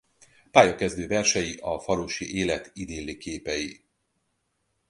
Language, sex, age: Hungarian, male, 40-49